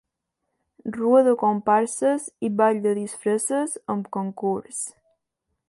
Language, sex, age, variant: Catalan, female, under 19, Balear